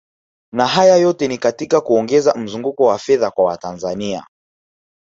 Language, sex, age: Swahili, male, 19-29